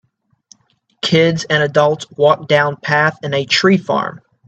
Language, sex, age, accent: English, male, 19-29, United States English